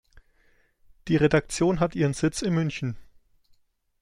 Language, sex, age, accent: German, male, 19-29, Deutschland Deutsch